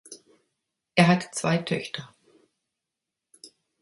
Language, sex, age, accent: German, female, 60-69, Deutschland Deutsch